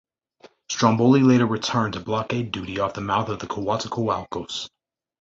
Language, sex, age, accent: English, male, 19-29, United States English